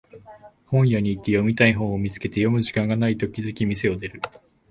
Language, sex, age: Japanese, male, 19-29